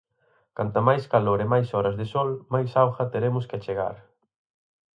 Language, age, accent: Galician, 19-29, Atlántico (seseo e gheada)